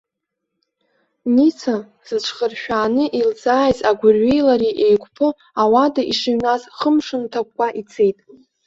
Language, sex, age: Abkhazian, female, under 19